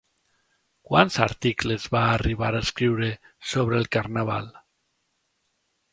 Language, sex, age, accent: Catalan, male, 30-39, valencià